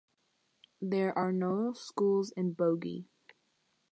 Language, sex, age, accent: English, female, under 19, United States English